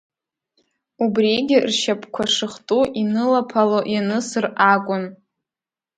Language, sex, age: Abkhazian, female, under 19